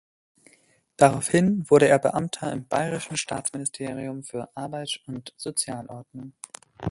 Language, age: German, under 19